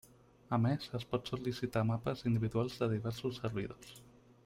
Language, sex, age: Catalan, male, 19-29